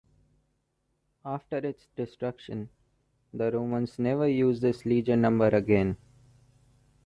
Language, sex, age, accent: English, male, 19-29, India and South Asia (India, Pakistan, Sri Lanka)